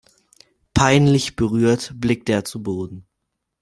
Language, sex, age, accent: German, male, under 19, Deutschland Deutsch